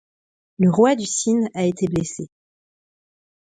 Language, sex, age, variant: French, female, 30-39, Français de métropole